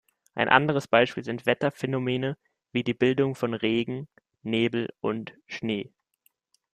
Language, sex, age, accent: German, male, 19-29, Deutschland Deutsch